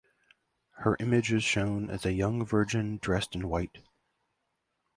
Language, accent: English, United States English